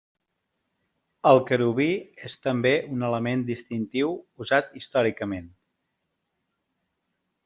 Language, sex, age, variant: Catalan, male, 40-49, Central